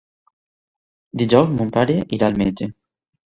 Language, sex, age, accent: Catalan, male, 19-29, valencià